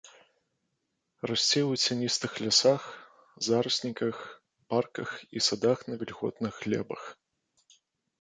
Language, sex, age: Belarusian, male, 40-49